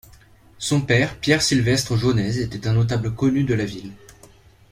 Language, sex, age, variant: French, male, under 19, Français de métropole